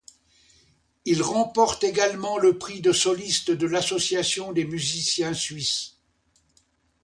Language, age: French, 70-79